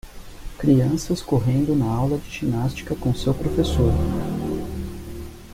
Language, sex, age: Portuguese, male, 30-39